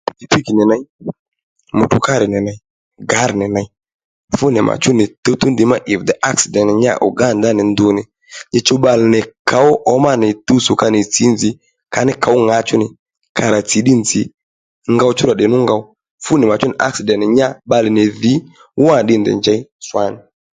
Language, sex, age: Lendu, female, 30-39